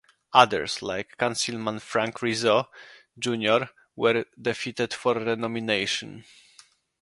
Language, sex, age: English, male, 30-39